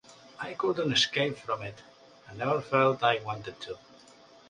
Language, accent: English, England English